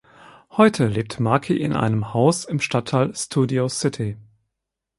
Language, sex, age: German, male, 50-59